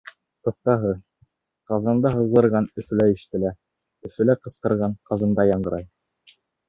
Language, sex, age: Bashkir, male, 19-29